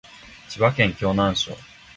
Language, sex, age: Japanese, male, 19-29